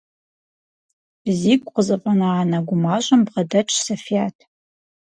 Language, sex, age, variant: Kabardian, female, 30-39, Адыгэбзэ (Къэбэрдей, Кирил, Урысей)